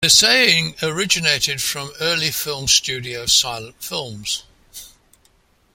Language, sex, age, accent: English, male, 80-89, New Zealand English